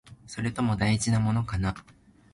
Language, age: Japanese, under 19